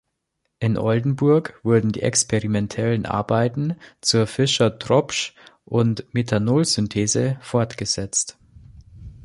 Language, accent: German, Deutschland Deutsch